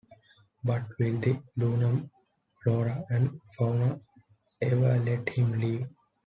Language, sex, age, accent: English, male, 19-29, India and South Asia (India, Pakistan, Sri Lanka)